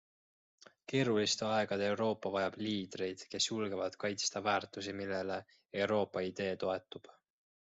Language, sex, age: Estonian, male, 19-29